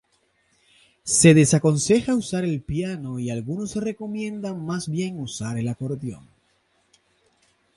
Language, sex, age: Spanish, male, 30-39